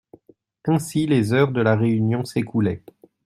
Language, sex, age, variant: French, male, 19-29, Français de métropole